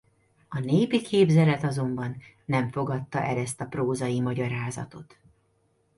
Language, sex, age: Hungarian, female, 40-49